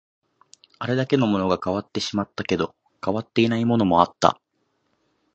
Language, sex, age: Japanese, male, 19-29